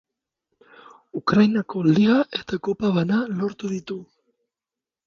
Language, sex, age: Basque, male, 30-39